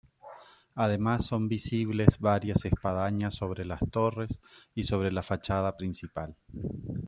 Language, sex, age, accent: Spanish, male, 40-49, Rioplatense: Argentina, Uruguay, este de Bolivia, Paraguay